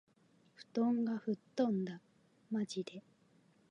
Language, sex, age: Japanese, female, 19-29